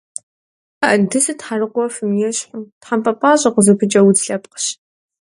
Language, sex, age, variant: Kabardian, female, under 19, Адыгэбзэ (Къэбэрдей, Кирил, псоми зэдай)